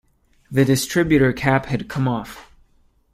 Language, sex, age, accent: English, male, 19-29, United States English